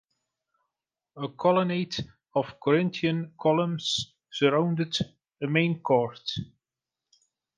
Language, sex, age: English, male, 40-49